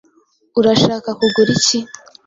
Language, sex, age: Kinyarwanda, female, 19-29